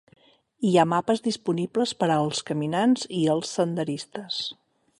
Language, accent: Catalan, central; nord-occidental